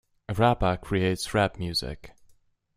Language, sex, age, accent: English, male, 30-39, United States English